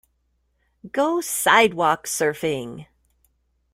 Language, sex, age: English, female, 50-59